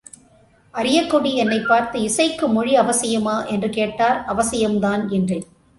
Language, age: Tamil, 50-59